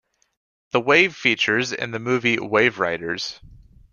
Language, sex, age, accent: English, male, under 19, United States English